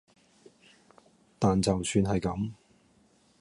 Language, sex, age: Cantonese, male, 40-49